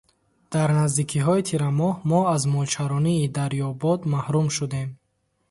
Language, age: Tajik, 19-29